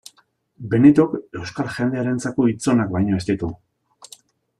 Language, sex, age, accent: Basque, male, 40-49, Mendebalekoa (Araba, Bizkaia, Gipuzkoako mendebaleko herri batzuk)